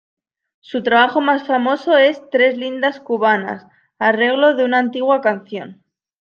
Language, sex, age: Spanish, female, 19-29